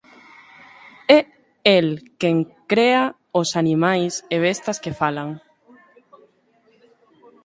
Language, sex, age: Galician, female, 19-29